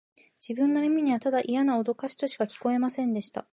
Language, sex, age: Japanese, female, 19-29